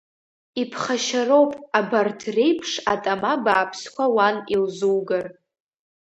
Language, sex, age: Abkhazian, female, under 19